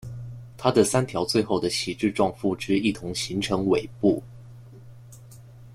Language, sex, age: Chinese, male, 19-29